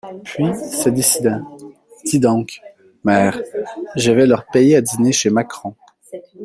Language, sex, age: French, male, 30-39